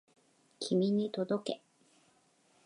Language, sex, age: Japanese, female, 40-49